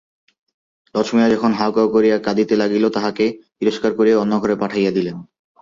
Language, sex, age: Bengali, male, 19-29